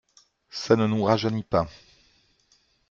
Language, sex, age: French, male, 50-59